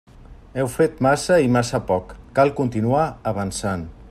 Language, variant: Catalan, Central